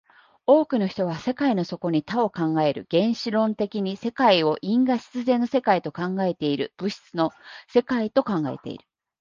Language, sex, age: Japanese, female, 40-49